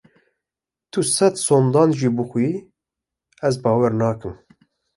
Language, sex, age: Kurdish, male, 19-29